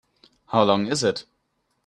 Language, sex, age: English, male, 19-29